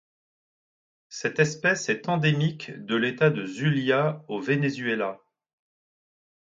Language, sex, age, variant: French, male, 40-49, Français de métropole